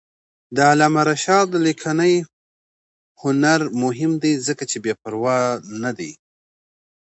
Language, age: Pashto, 40-49